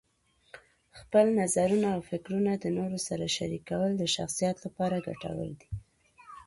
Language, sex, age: Pashto, female, 19-29